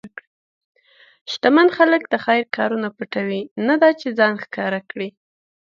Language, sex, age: Pashto, female, 30-39